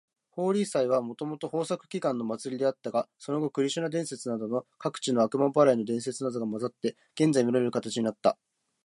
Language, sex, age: Japanese, male, 19-29